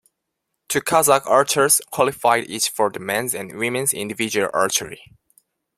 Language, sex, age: English, male, 19-29